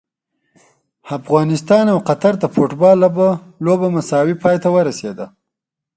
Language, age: Pashto, 19-29